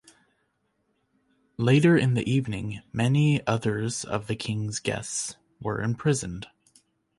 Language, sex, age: English, male, 19-29